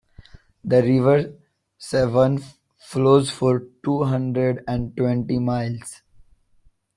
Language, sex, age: English, male, 19-29